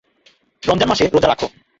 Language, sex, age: Bengali, male, 19-29